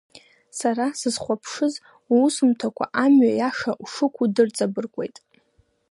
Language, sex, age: Abkhazian, female, 19-29